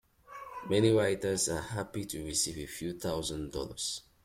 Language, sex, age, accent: English, male, 19-29, England English